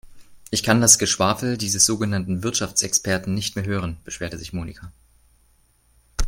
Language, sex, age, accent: German, male, 19-29, Deutschland Deutsch